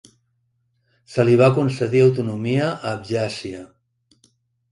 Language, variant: Catalan, Central